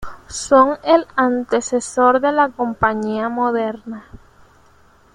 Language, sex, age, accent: Spanish, female, under 19, Caribe: Cuba, Venezuela, Puerto Rico, República Dominicana, Panamá, Colombia caribeña, México caribeño, Costa del golfo de México